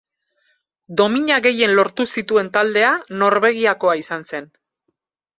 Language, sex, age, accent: Basque, female, 40-49, Mendebalekoa (Araba, Bizkaia, Gipuzkoako mendebaleko herri batzuk)